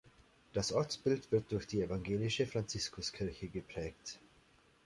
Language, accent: German, Österreichisches Deutsch